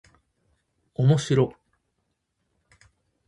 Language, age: Japanese, 40-49